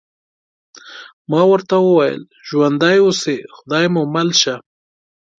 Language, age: Pashto, 19-29